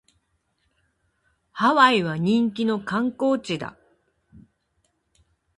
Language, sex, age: Japanese, female, 50-59